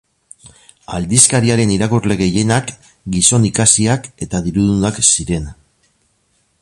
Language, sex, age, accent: Basque, male, 50-59, Mendebalekoa (Araba, Bizkaia, Gipuzkoako mendebaleko herri batzuk)